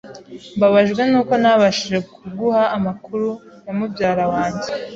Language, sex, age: Kinyarwanda, female, 19-29